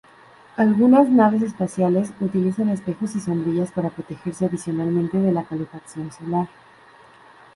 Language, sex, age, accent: Spanish, female, under 19, México